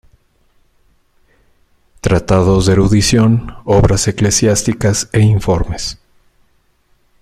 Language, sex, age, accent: Spanish, male, 40-49, México